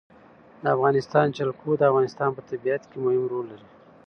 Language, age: Pashto, 30-39